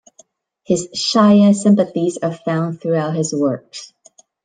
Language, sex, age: English, female, 50-59